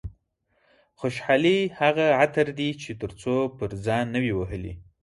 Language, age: Pashto, 19-29